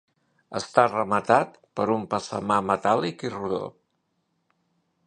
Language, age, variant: Catalan, 60-69, Central